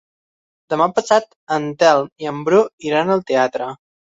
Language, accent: Catalan, valencià; apitxat